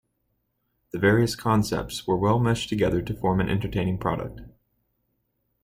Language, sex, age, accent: English, male, 19-29, United States English